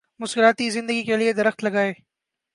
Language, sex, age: Urdu, male, 19-29